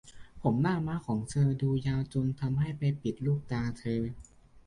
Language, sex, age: Thai, male, 19-29